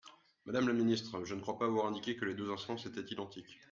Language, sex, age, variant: French, male, 19-29, Français de métropole